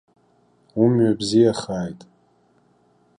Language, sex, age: Abkhazian, male, 30-39